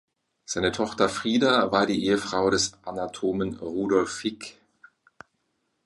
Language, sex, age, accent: German, male, 40-49, Deutschland Deutsch